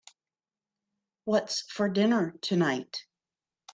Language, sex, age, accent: English, female, 50-59, United States English